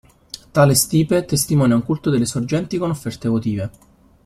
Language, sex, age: Italian, male, 19-29